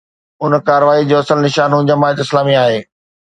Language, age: Sindhi, 40-49